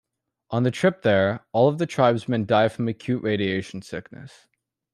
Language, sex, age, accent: English, male, under 19, Canadian English